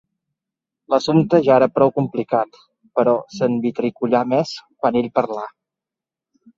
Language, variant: Catalan, Central